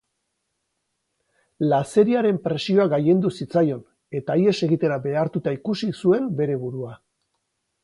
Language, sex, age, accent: Basque, male, 40-49, Mendebalekoa (Araba, Bizkaia, Gipuzkoako mendebaleko herri batzuk)